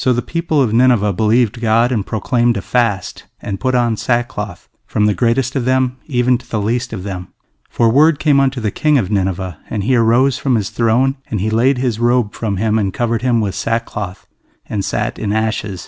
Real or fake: real